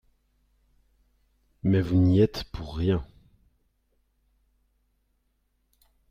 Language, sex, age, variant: French, male, 30-39, Français de métropole